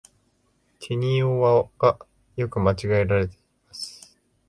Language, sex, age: Japanese, male, 19-29